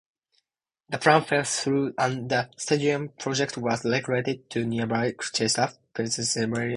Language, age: English, 19-29